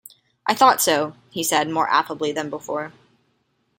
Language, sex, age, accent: English, female, 19-29, United States English